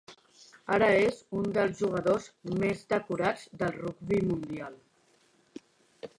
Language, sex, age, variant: Catalan, female, 50-59, Central